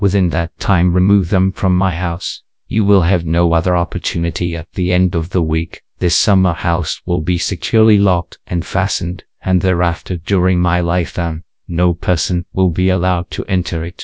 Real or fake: fake